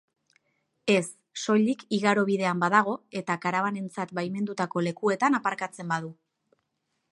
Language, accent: Basque, Mendebalekoa (Araba, Bizkaia, Gipuzkoako mendebaleko herri batzuk)